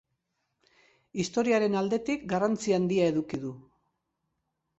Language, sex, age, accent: Basque, female, 70-79, Mendebalekoa (Araba, Bizkaia, Gipuzkoako mendebaleko herri batzuk)